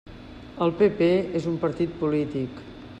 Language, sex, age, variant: Catalan, female, 50-59, Central